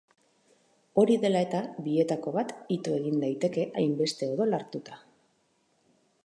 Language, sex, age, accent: Basque, female, 30-39, Mendebalekoa (Araba, Bizkaia, Gipuzkoako mendebaleko herri batzuk)